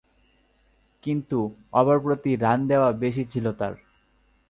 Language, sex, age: Bengali, male, under 19